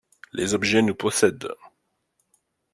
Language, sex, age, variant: French, male, 40-49, Français de métropole